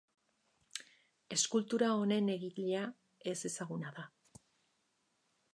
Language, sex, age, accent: Basque, female, 50-59, Erdialdekoa edo Nafarra (Gipuzkoa, Nafarroa)